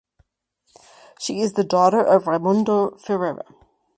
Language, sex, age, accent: English, female, 60-69, United States English